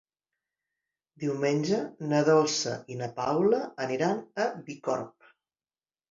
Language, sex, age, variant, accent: Catalan, female, 50-59, Central, central